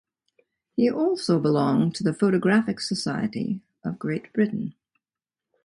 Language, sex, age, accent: English, female, 70-79, United States English